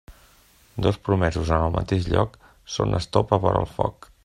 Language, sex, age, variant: Catalan, male, 40-49, Central